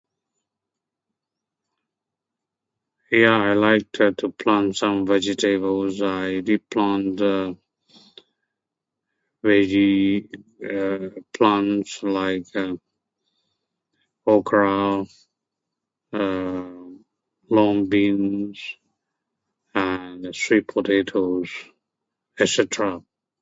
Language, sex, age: English, male, 70-79